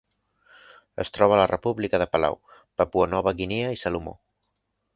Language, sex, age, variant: Catalan, male, under 19, Central